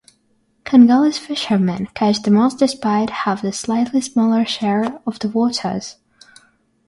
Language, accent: English, United States English; England English